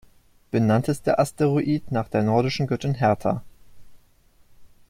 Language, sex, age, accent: German, male, 19-29, Deutschland Deutsch